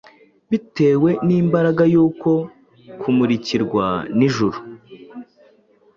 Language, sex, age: Kinyarwanda, male, 19-29